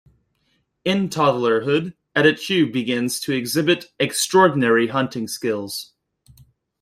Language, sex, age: English, male, 19-29